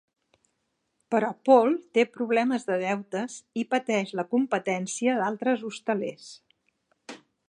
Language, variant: Catalan, Central